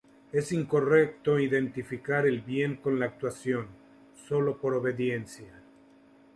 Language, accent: Spanish, México